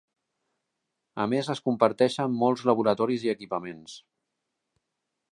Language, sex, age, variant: Catalan, male, 40-49, Central